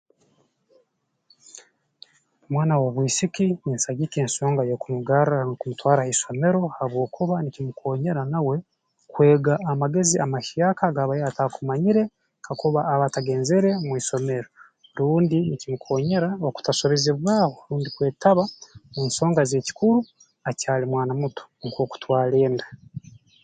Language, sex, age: Tooro, male, 19-29